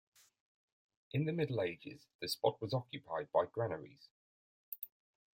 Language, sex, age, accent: English, male, 40-49, England English